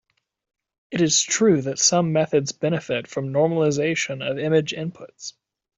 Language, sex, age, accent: English, male, 19-29, United States English